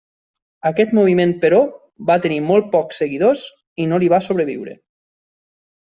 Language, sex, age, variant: Catalan, male, 19-29, Nord-Occidental